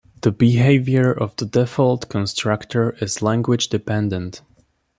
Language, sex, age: English, male, under 19